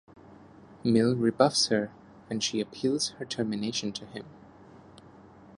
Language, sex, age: English, male, 30-39